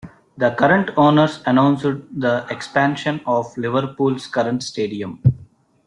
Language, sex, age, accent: English, male, 19-29, United States English